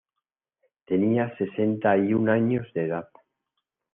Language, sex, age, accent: Spanish, male, 50-59, España: Centro-Sur peninsular (Madrid, Toledo, Castilla-La Mancha)